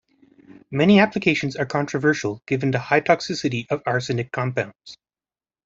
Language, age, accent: English, 30-39, Canadian English